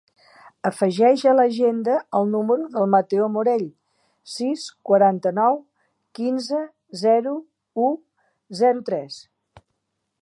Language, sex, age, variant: Catalan, female, 70-79, Central